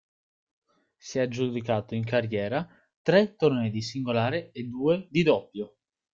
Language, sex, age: Italian, male, under 19